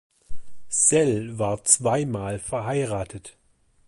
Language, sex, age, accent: German, male, 30-39, Deutschland Deutsch